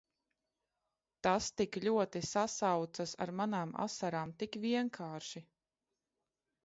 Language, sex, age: Latvian, female, 30-39